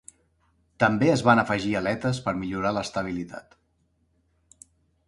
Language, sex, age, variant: Catalan, male, 40-49, Central